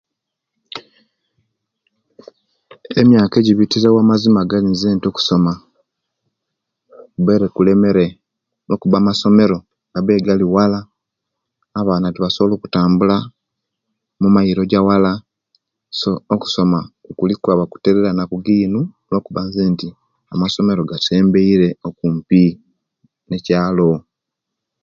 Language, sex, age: Kenyi, male, 40-49